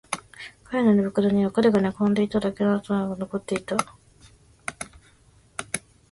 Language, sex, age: Japanese, female, 19-29